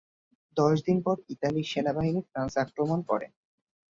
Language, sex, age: Bengali, male, 19-29